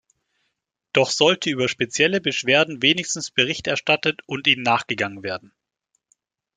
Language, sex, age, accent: German, male, 19-29, Deutschland Deutsch